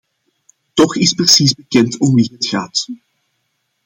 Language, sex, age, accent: Dutch, male, 40-49, Belgisch Nederlands